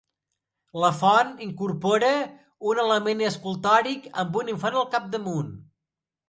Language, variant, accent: Catalan, Central, central